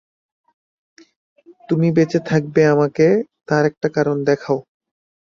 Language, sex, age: Bengali, male, 19-29